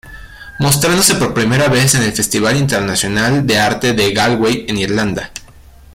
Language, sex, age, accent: Spanish, male, 19-29, México